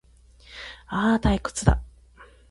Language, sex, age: Japanese, female, 40-49